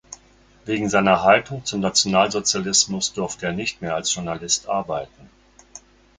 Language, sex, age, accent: German, male, 60-69, Deutschland Deutsch